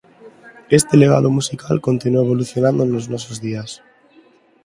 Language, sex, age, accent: Galician, male, under 19, Neofalante